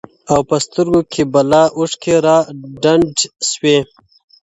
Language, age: Pashto, 19-29